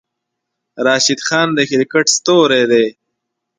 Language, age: Pashto, 19-29